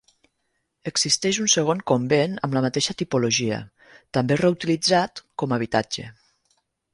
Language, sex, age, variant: Catalan, female, 40-49, Nord-Occidental